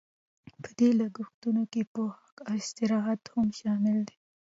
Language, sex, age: Pashto, female, 19-29